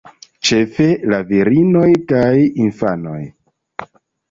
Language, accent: Esperanto, Internacia